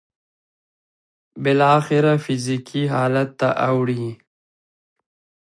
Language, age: Pashto, 19-29